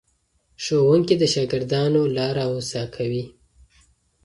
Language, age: Pashto, 19-29